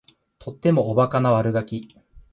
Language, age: Japanese, 19-29